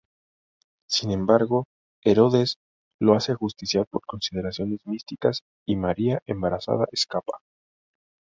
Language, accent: Spanish, México